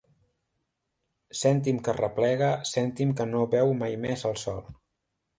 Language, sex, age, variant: Catalan, male, 30-39, Central